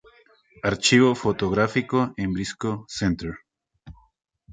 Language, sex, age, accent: Spanish, male, 30-39, Andino-Pacífico: Colombia, Perú, Ecuador, oeste de Bolivia y Venezuela andina